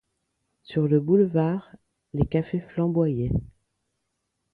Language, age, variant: French, 30-39, Français de métropole